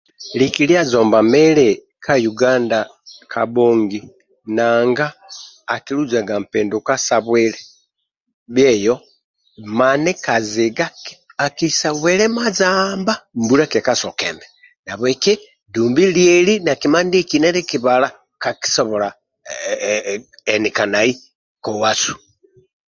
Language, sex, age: Amba (Uganda), male, 70-79